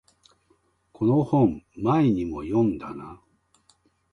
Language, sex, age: Japanese, male, 50-59